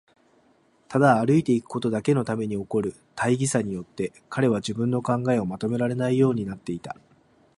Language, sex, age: Japanese, male, 40-49